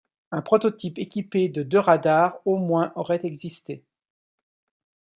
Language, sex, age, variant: French, male, 50-59, Français de métropole